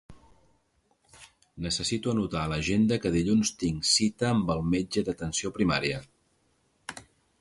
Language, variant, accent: Catalan, Central, central